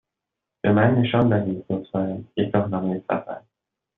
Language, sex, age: Persian, male, 19-29